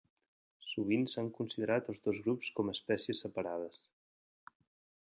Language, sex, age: Catalan, male, 30-39